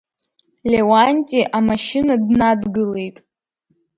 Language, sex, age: Abkhazian, female, under 19